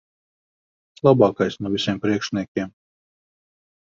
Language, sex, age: Latvian, male, 40-49